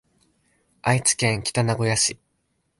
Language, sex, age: Japanese, male, 19-29